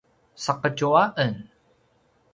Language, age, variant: Paiwan, 30-39, pinayuanan a kinaikacedasan (東排灣語)